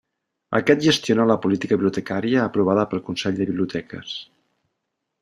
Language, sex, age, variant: Catalan, male, 40-49, Central